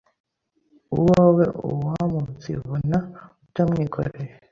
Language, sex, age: Kinyarwanda, male, under 19